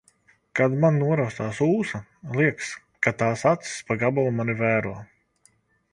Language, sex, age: Latvian, male, 30-39